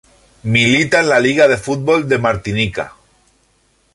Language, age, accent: Spanish, 40-49, España: Centro-Sur peninsular (Madrid, Toledo, Castilla-La Mancha)